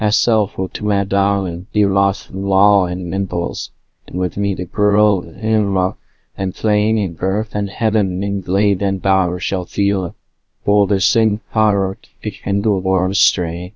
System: TTS, VITS